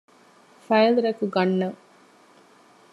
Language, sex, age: Divehi, female, 40-49